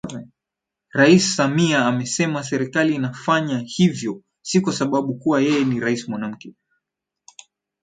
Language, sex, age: Swahili, male, 19-29